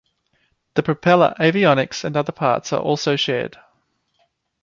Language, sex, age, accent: English, male, 30-39, Australian English